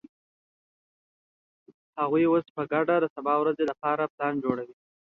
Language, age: Pashto, 19-29